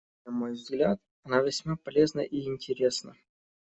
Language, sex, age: Russian, male, 19-29